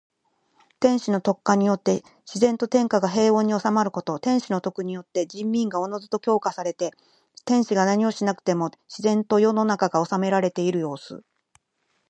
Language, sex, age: Japanese, female, 50-59